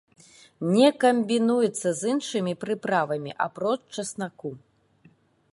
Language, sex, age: Belarusian, female, 30-39